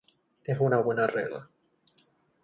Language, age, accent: Spanish, 19-29, España: Islas Canarias